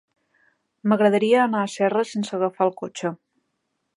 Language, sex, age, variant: Catalan, female, 30-39, Central